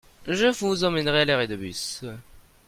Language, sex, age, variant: French, male, under 19, Français de métropole